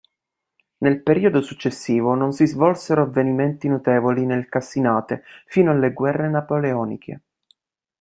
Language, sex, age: Italian, male, 19-29